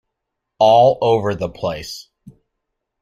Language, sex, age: English, male, 40-49